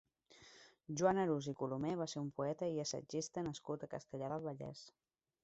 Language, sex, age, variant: Catalan, female, 30-39, Central